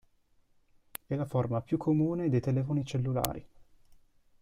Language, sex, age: Italian, male, 19-29